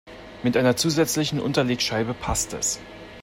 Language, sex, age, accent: German, male, 19-29, Deutschland Deutsch